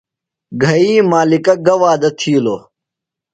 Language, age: Phalura, under 19